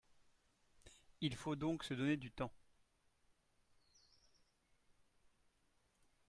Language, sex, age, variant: French, male, 40-49, Français de métropole